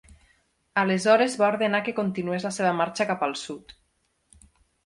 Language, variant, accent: Catalan, Nord-Occidental, Lleidatà